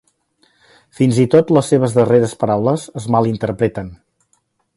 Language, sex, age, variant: Catalan, male, 60-69, Central